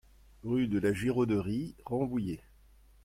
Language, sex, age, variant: French, male, 50-59, Français de métropole